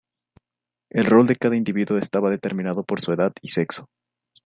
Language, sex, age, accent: Spanish, male, 19-29, México